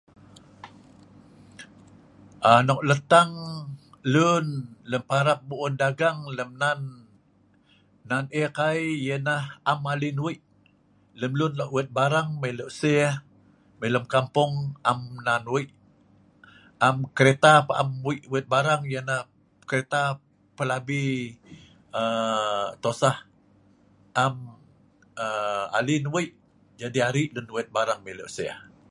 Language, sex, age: Sa'ban, male, 60-69